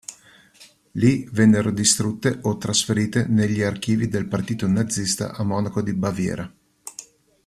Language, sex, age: Italian, male, 50-59